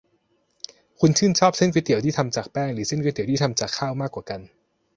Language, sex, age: Thai, male, 30-39